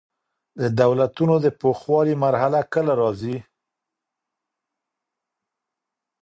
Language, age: Pashto, 50-59